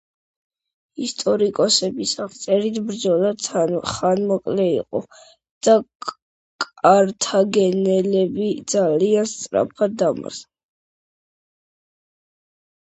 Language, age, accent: Georgian, under 19, ჩვეულებრივი